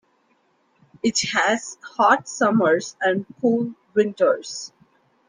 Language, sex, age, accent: English, female, 19-29, India and South Asia (India, Pakistan, Sri Lanka)